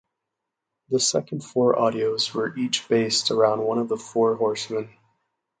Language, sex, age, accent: English, male, 30-39, United States English